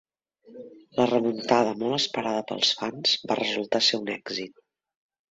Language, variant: Catalan, Central